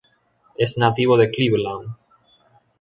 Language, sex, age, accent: Spanish, male, 19-29, Caribe: Cuba, Venezuela, Puerto Rico, República Dominicana, Panamá, Colombia caribeña, México caribeño, Costa del golfo de México